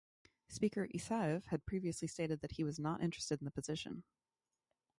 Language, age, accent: English, 30-39, United States English